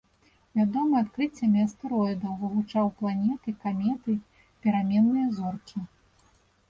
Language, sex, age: Belarusian, female, 30-39